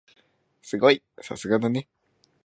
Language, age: Japanese, 19-29